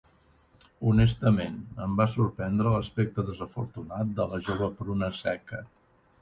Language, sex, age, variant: Catalan, male, 60-69, Central